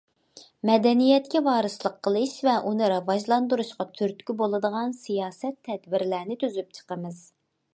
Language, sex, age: Uyghur, female, 19-29